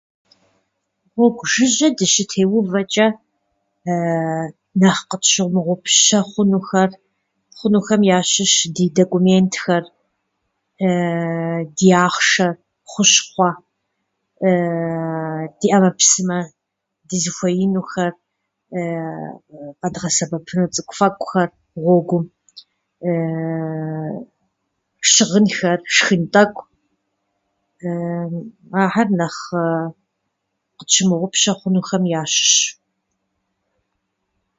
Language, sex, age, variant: Kabardian, female, 50-59, Адыгэбзэ (Къэбэрдей, Кирил, псоми зэдай)